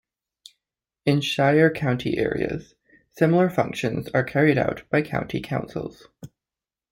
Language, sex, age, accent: English, male, 19-29, Canadian English